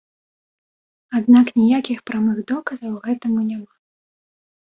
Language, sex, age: Belarusian, female, 19-29